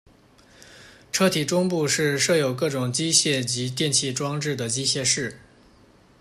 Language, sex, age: Chinese, male, 19-29